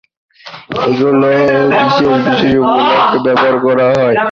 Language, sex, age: Bengali, male, 19-29